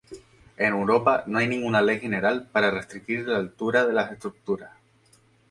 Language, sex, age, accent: Spanish, male, 19-29, España: Islas Canarias